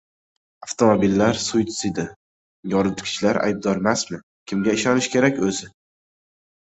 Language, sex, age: Uzbek, male, 19-29